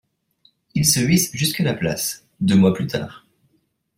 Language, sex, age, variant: French, male, 19-29, Français de métropole